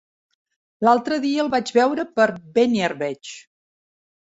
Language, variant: Catalan, Central